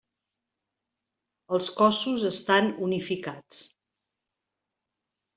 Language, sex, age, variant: Catalan, female, 50-59, Central